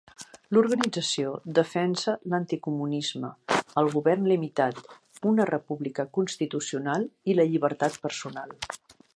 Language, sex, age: Catalan, female, 50-59